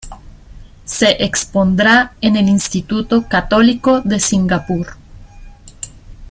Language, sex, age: Spanish, female, 30-39